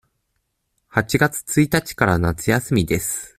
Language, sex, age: Japanese, male, 19-29